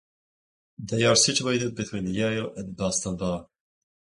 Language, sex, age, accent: English, male, 19-29, England English